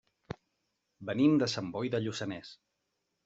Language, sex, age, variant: Catalan, male, 30-39, Central